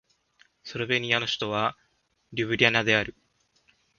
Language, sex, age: Japanese, male, 19-29